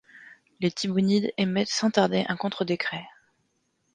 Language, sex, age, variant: French, female, 40-49, Français de métropole